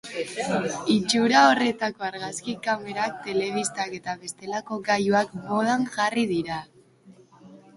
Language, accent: Basque, Erdialdekoa edo Nafarra (Gipuzkoa, Nafarroa)